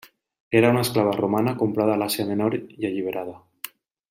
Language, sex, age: Catalan, male, 30-39